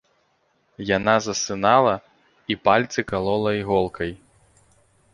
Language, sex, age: Belarusian, male, 19-29